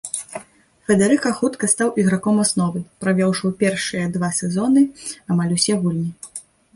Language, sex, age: Belarusian, female, 19-29